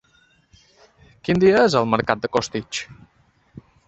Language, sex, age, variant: Catalan, male, 30-39, Balear